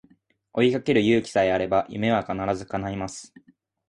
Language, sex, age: Japanese, male, 19-29